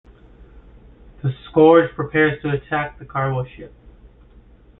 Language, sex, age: English, male, 19-29